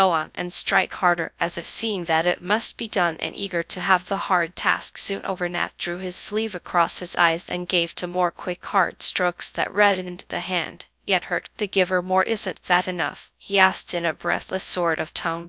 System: TTS, GradTTS